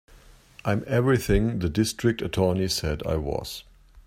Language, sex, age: English, male, 50-59